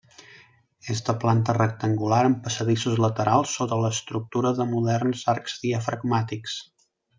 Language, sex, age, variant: Catalan, male, 30-39, Central